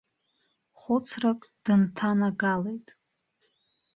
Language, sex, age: Abkhazian, female, 19-29